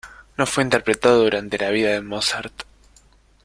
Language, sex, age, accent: Spanish, male, 19-29, Rioplatense: Argentina, Uruguay, este de Bolivia, Paraguay